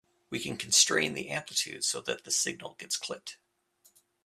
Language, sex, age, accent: English, male, 50-59, United States English